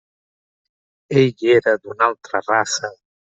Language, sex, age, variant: Catalan, male, 50-59, Central